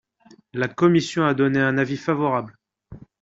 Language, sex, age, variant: French, male, 30-39, Français de métropole